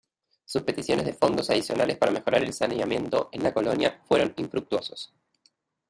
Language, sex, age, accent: Spanish, male, 30-39, Rioplatense: Argentina, Uruguay, este de Bolivia, Paraguay